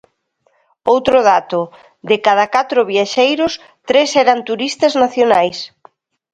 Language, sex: Galician, female